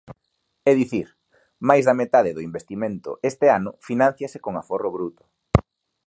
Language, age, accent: Galician, 30-39, Normativo (estándar)